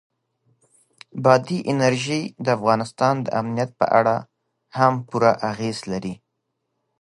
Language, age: Pashto, 30-39